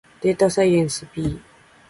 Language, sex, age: Japanese, female, 19-29